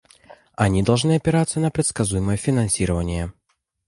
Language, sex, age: Russian, male, 19-29